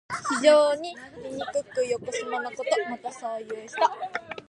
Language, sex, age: Japanese, female, 19-29